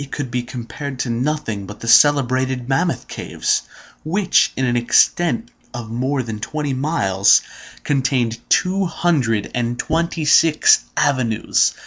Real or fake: real